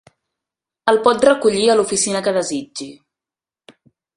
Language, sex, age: Catalan, female, 19-29